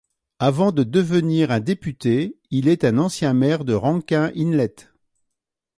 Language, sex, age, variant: French, male, 60-69, Français de métropole